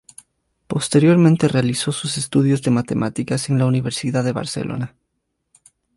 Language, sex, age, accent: Spanish, male, 19-29, Andino-Pacífico: Colombia, Perú, Ecuador, oeste de Bolivia y Venezuela andina